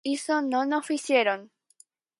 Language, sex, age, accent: Galician, female, under 19, Normativo (estándar)